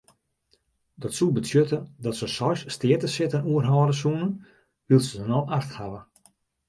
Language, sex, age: Western Frisian, male, 50-59